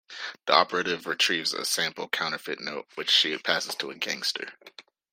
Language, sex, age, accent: English, male, 19-29, United States English